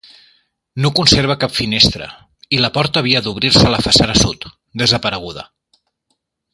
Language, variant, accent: Catalan, Central, central